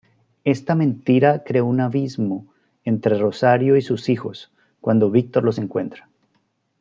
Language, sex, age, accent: Spanish, male, 30-39, Andino-Pacífico: Colombia, Perú, Ecuador, oeste de Bolivia y Venezuela andina